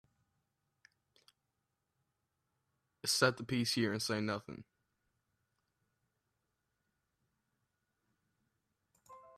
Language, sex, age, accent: English, male, under 19, United States English